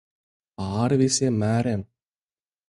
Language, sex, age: Latvian, male, 19-29